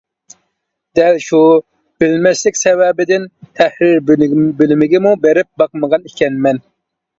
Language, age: Uyghur, 19-29